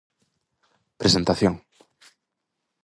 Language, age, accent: Galician, under 19, Central (gheada); Oriental (común en zona oriental)